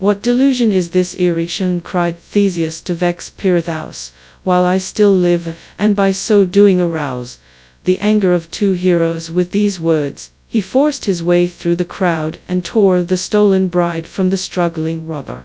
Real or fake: fake